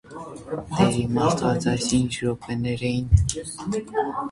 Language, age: Armenian, under 19